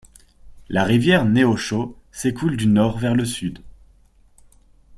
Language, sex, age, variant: French, male, 19-29, Français de métropole